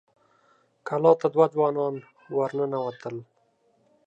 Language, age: Pashto, 30-39